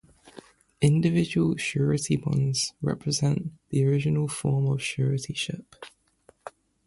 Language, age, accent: English, 19-29, England English